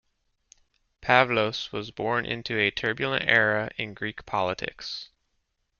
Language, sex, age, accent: English, male, 40-49, United States English